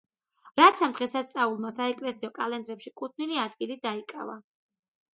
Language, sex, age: Georgian, female, 30-39